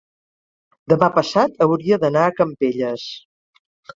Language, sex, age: Catalan, female, 70-79